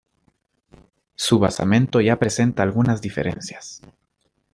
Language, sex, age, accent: Spanish, male, under 19, América central